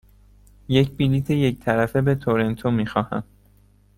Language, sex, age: Persian, male, 19-29